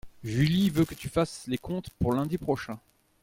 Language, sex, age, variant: French, male, 40-49, Français de métropole